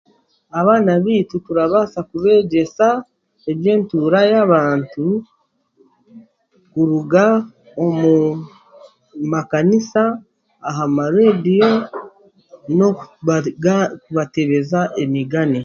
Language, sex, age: Chiga, female, 40-49